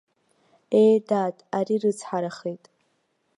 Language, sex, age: Abkhazian, female, 19-29